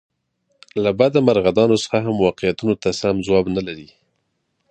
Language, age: Pashto, 30-39